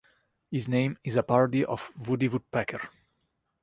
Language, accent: English, United States English